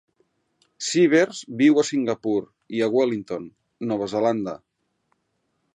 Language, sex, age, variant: Catalan, male, 50-59, Central